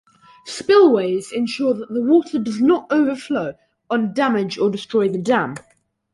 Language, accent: English, England English